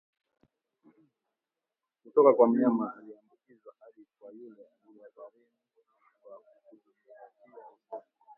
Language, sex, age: Swahili, male, 19-29